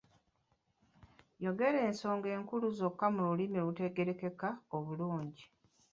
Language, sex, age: Ganda, female, 40-49